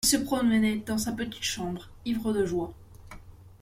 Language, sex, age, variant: French, female, 19-29, Français de métropole